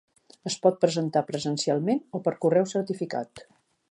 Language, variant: Catalan, Central